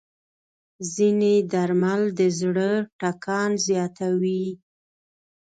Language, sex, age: Pashto, female, 19-29